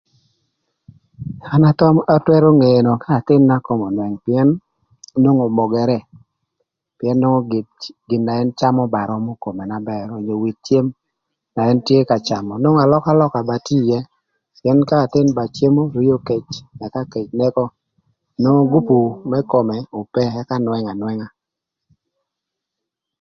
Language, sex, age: Thur, male, 40-49